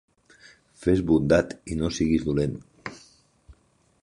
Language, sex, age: Catalan, male, 50-59